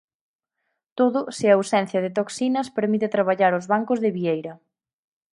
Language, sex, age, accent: Galician, female, 19-29, Central (gheada); Normativo (estándar)